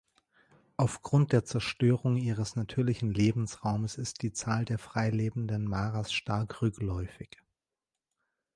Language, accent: German, Deutschland Deutsch